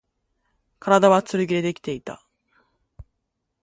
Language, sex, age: Japanese, female, 19-29